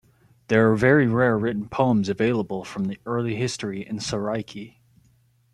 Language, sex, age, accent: English, male, 19-29, United States English